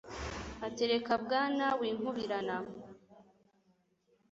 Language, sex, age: Kinyarwanda, female, under 19